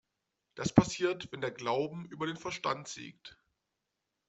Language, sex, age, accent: German, male, 19-29, Deutschland Deutsch